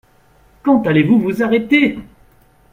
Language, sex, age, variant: French, male, 30-39, Français de métropole